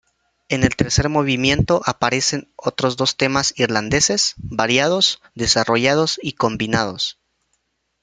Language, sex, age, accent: Spanish, male, 19-29, América central